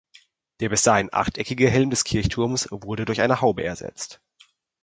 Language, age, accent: German, under 19, Deutschland Deutsch